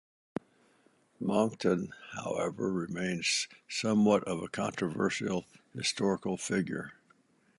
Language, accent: English, United States English